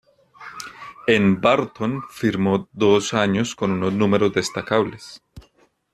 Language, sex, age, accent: Spanish, male, 40-49, Andino-Pacífico: Colombia, Perú, Ecuador, oeste de Bolivia y Venezuela andina